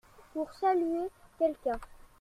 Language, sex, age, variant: French, male, 40-49, Français de métropole